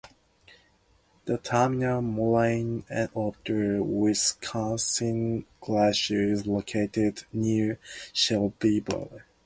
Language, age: English, 19-29